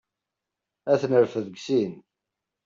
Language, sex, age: Kabyle, male, 30-39